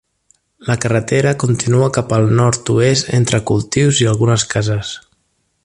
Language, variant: Catalan, Central